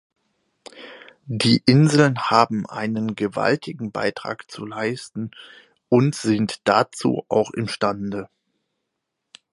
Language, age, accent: German, 19-29, Deutschland Deutsch